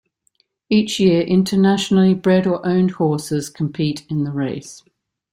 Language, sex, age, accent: English, female, 60-69, Australian English